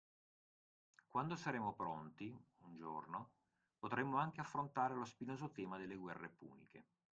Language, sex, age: Italian, male, 50-59